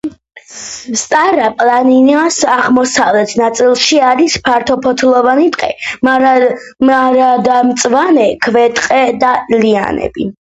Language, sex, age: Georgian, female, under 19